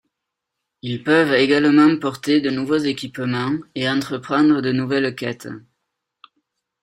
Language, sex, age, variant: French, male, 30-39, Français de métropole